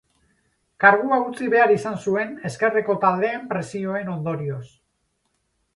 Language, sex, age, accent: Basque, male, 50-59, Mendebalekoa (Araba, Bizkaia, Gipuzkoako mendebaleko herri batzuk)